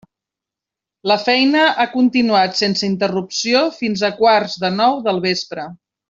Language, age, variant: Catalan, 40-49, Central